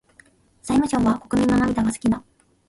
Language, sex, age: Japanese, female, 19-29